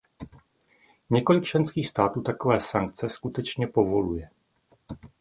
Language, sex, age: Czech, male, 50-59